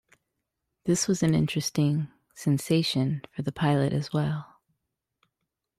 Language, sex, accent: English, female, United States English